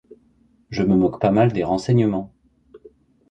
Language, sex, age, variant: French, male, 40-49, Français de métropole